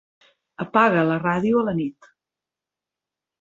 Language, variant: Catalan, Central